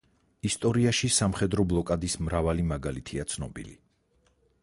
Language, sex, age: Georgian, male, 40-49